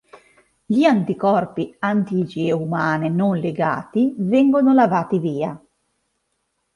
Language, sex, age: Italian, female, 30-39